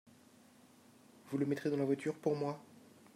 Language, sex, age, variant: French, male, 40-49, Français de métropole